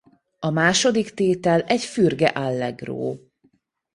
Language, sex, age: Hungarian, female, 30-39